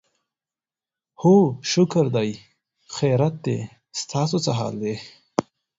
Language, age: Pashto, 19-29